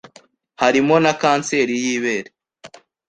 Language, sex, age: Kinyarwanda, male, 19-29